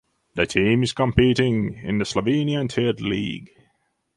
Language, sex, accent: English, male, England English; Scottish English